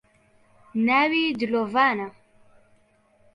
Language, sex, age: Central Kurdish, male, 40-49